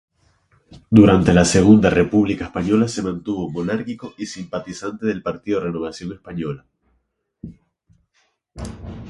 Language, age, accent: Spanish, 19-29, España: Islas Canarias